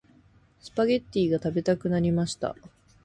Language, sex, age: Japanese, female, 19-29